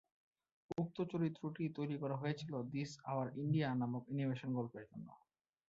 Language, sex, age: Bengali, male, 19-29